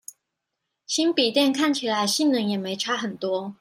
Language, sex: Chinese, female